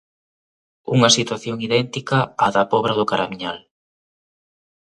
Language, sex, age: Galician, male, 30-39